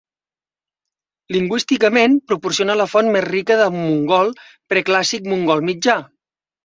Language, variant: Catalan, Central